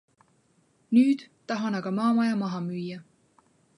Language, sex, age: Estonian, female, 19-29